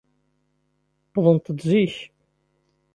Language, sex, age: Kabyle, male, 19-29